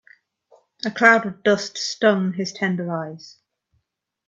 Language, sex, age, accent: English, female, 19-29, Welsh English